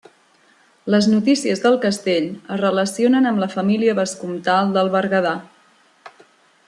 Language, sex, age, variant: Catalan, female, 30-39, Central